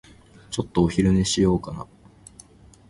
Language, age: Japanese, under 19